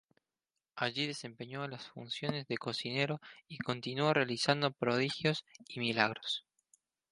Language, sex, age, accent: Spanish, male, 19-29, Rioplatense: Argentina, Uruguay, este de Bolivia, Paraguay